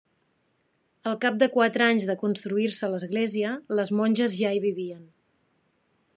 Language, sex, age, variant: Catalan, female, 40-49, Central